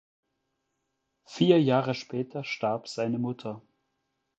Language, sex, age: German, male, 40-49